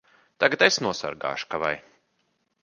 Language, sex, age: Latvian, male, 30-39